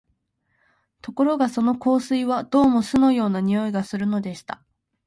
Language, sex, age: Japanese, female, under 19